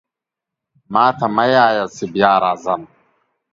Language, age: Pashto, 30-39